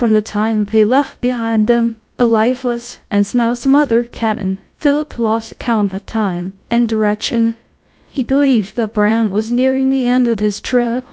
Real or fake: fake